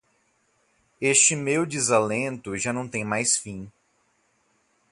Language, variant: Portuguese, Portuguese (Brasil)